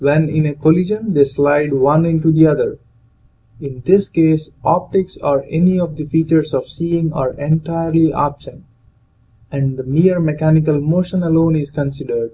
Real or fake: real